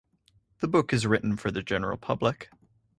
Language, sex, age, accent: English, male, under 19, United States English